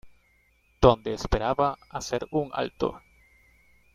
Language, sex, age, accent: Spanish, male, 30-39, Caribe: Cuba, Venezuela, Puerto Rico, República Dominicana, Panamá, Colombia caribeña, México caribeño, Costa del golfo de México